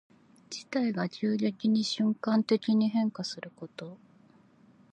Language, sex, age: Japanese, female, 30-39